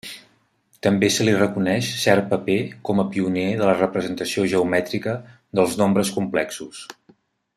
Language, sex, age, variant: Catalan, male, 50-59, Central